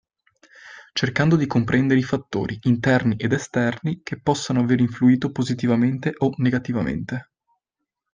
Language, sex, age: Italian, male, 19-29